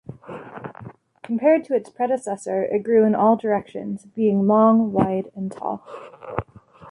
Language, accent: English, United States English